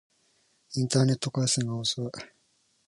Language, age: Japanese, 19-29